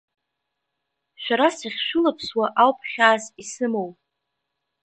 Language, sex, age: Abkhazian, female, under 19